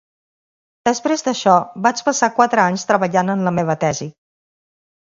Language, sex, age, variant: Catalan, female, 40-49, Central